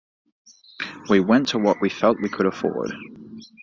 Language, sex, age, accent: English, male, 19-29, Australian English